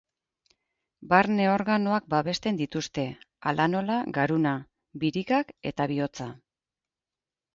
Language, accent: Basque, Mendebalekoa (Araba, Bizkaia, Gipuzkoako mendebaleko herri batzuk)